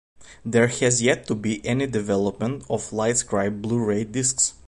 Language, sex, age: English, male, 19-29